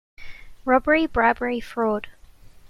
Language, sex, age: English, female, 19-29